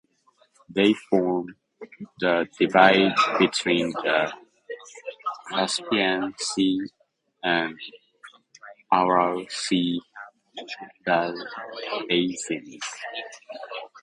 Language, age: English, 19-29